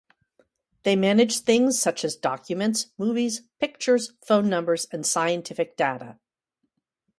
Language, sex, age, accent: English, female, 60-69, United States English